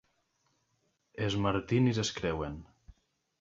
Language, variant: Catalan, Nord-Occidental